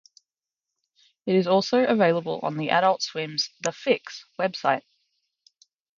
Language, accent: English, Australian English